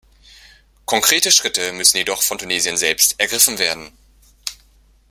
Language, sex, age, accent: German, male, 30-39, Deutschland Deutsch